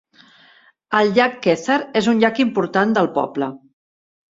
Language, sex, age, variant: Catalan, female, 60-69, Central